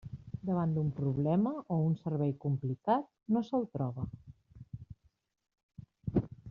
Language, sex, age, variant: Catalan, female, 40-49, Central